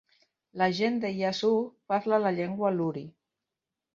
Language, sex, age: Catalan, female, 50-59